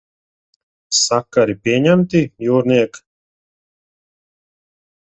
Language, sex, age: Latvian, male, 30-39